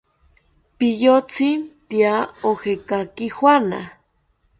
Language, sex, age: South Ucayali Ashéninka, female, under 19